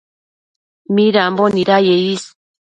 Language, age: Matsés, 30-39